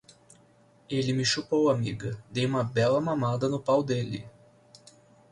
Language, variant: Portuguese, Portuguese (Brasil)